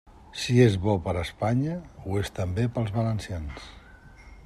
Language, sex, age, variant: Catalan, male, 60-69, Central